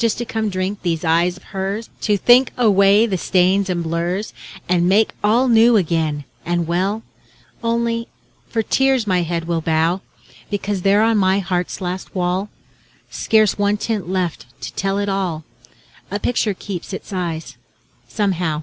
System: none